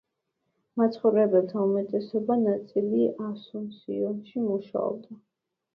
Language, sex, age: Georgian, female, under 19